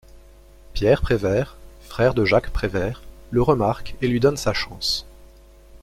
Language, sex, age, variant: French, male, 19-29, Français de métropole